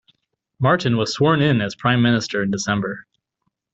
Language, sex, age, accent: English, male, 30-39, United States English